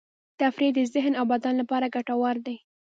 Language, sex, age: Pashto, female, 19-29